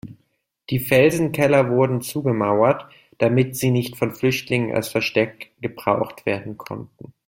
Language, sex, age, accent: German, male, 19-29, Deutschland Deutsch